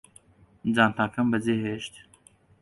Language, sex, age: Central Kurdish, male, 19-29